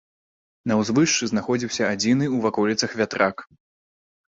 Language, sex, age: Belarusian, male, 19-29